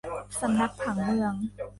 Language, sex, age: Thai, female, 19-29